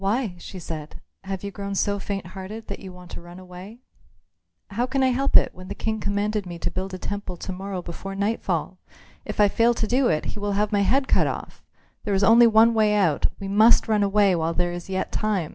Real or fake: real